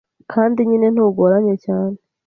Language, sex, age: Kinyarwanda, female, 30-39